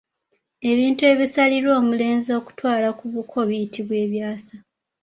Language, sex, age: Ganda, female, 19-29